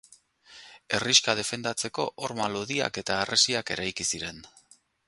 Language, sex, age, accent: Basque, male, 40-49, Erdialdekoa edo Nafarra (Gipuzkoa, Nafarroa)